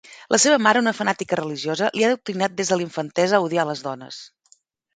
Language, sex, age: Catalan, female, 40-49